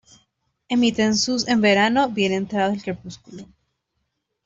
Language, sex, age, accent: Spanish, female, 19-29, Andino-Pacífico: Colombia, Perú, Ecuador, oeste de Bolivia y Venezuela andina